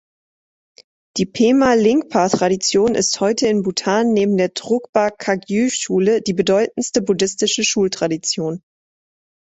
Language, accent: German, Deutschland Deutsch